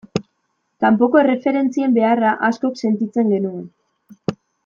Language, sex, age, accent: Basque, female, 19-29, Mendebalekoa (Araba, Bizkaia, Gipuzkoako mendebaleko herri batzuk)